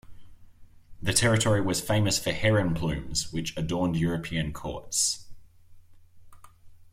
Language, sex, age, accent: English, male, 19-29, Australian English